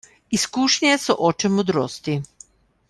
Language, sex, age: Slovenian, female, 60-69